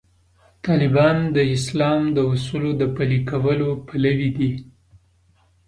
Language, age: Pashto, 19-29